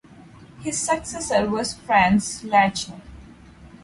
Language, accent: English, India and South Asia (India, Pakistan, Sri Lanka)